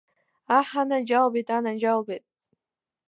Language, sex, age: Abkhazian, female, under 19